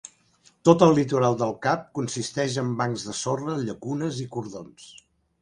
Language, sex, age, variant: Catalan, male, 60-69, Central